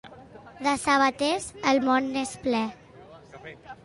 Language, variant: Catalan, Nord-Occidental